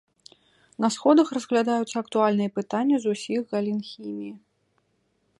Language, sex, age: Belarusian, female, 30-39